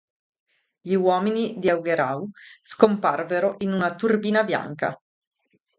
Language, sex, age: Italian, female, 30-39